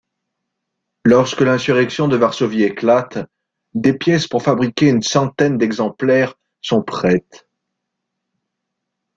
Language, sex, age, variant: French, male, 19-29, Français de métropole